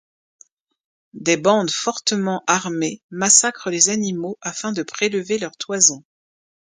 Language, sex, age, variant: French, female, 40-49, Français de métropole